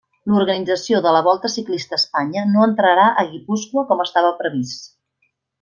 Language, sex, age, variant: Catalan, female, 40-49, Central